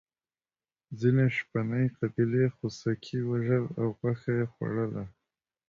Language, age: Pashto, 19-29